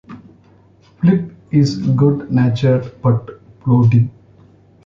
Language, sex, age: English, male, 40-49